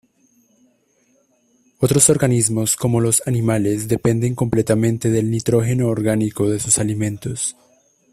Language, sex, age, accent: Spanish, male, 19-29, Andino-Pacífico: Colombia, Perú, Ecuador, oeste de Bolivia y Venezuela andina